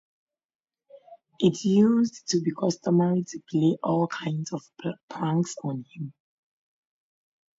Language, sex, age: English, female, 19-29